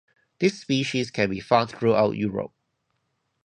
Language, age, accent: English, 30-39, Hong Kong English